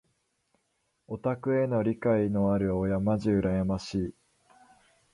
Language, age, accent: Japanese, under 19, 標準語